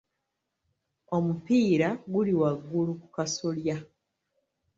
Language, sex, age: Ganda, female, 19-29